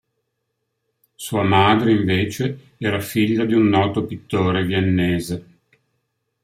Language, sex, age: Italian, male, 60-69